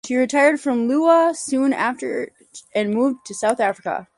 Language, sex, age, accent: English, female, 30-39, United States English